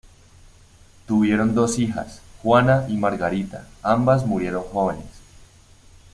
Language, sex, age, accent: Spanish, male, 19-29, Andino-Pacífico: Colombia, Perú, Ecuador, oeste de Bolivia y Venezuela andina